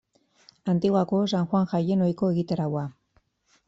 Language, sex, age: Basque, female, 40-49